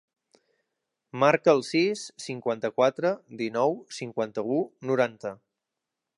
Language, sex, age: Catalan, male, 30-39